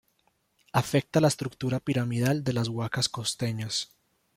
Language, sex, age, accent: Spanish, male, 19-29, Andino-Pacífico: Colombia, Perú, Ecuador, oeste de Bolivia y Venezuela andina